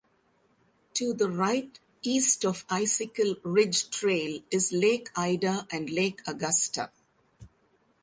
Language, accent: English, India and South Asia (India, Pakistan, Sri Lanka)